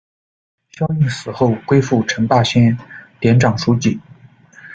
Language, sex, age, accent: Chinese, male, 30-39, 出生地：江苏省